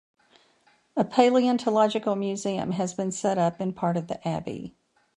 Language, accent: English, United States English